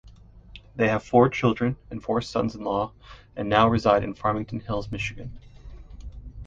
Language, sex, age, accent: English, male, 30-39, United States English